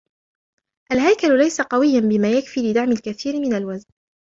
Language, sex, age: Arabic, female, 19-29